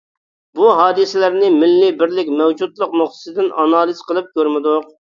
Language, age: Uyghur, 40-49